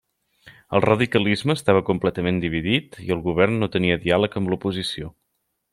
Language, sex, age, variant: Catalan, male, 30-39, Central